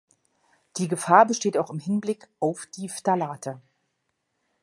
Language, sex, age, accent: German, female, 40-49, Deutschland Deutsch